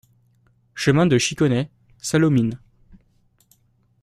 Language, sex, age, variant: French, male, under 19, Français de métropole